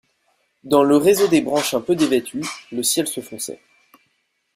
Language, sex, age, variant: French, male, 19-29, Français de métropole